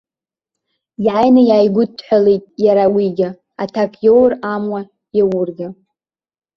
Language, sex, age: Abkhazian, female, under 19